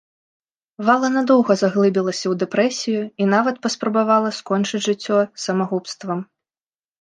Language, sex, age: Belarusian, female, 19-29